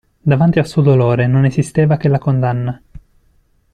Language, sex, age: Italian, male, 30-39